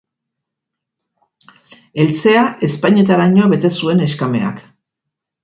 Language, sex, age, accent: Basque, female, 50-59, Erdialdekoa edo Nafarra (Gipuzkoa, Nafarroa)